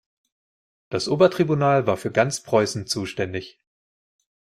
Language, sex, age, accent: German, male, 30-39, Deutschland Deutsch